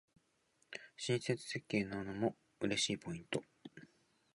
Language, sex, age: Japanese, male, 19-29